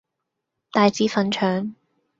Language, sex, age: Cantonese, female, 19-29